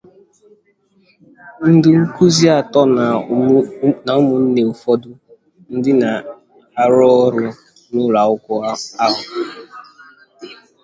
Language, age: Igbo, under 19